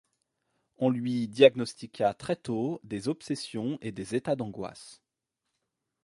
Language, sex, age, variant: French, male, 30-39, Français de métropole